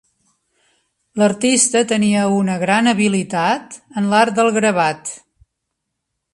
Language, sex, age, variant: Catalan, female, 60-69, Central